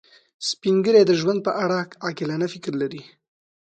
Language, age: Pashto, 19-29